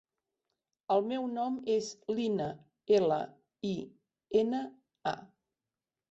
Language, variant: Catalan, Central